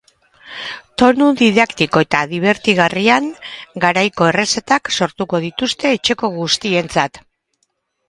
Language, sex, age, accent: Basque, female, 60-69, Erdialdekoa edo Nafarra (Gipuzkoa, Nafarroa)